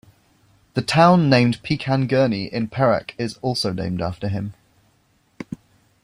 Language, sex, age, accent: English, male, 19-29, England English